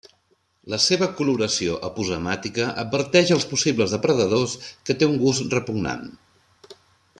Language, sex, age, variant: Catalan, male, 40-49, Central